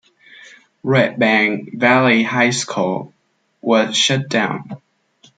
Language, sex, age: English, male, 19-29